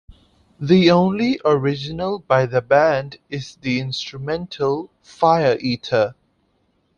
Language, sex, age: English, male, 19-29